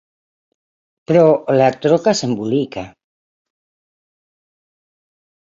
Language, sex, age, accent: Catalan, female, 70-79, aprenent (recent, des del castellà)